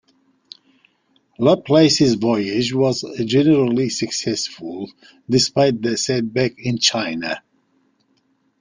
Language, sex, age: English, male, 60-69